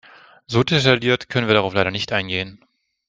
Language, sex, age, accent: German, male, 30-39, Deutschland Deutsch